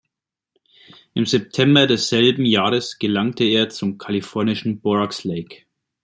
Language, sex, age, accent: German, male, 30-39, Deutschland Deutsch